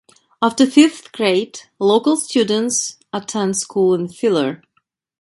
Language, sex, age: English, female, 50-59